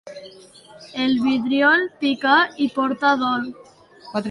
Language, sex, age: Catalan, female, 50-59